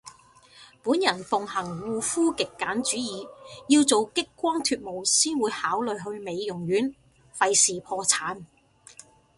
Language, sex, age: Cantonese, female, 50-59